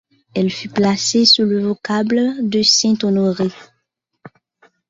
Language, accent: French, Français d’Haïti